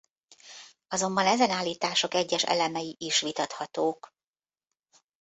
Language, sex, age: Hungarian, female, 50-59